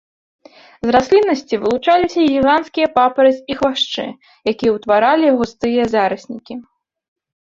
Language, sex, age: Belarusian, female, 19-29